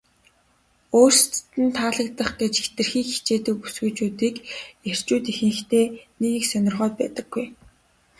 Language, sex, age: Mongolian, female, 19-29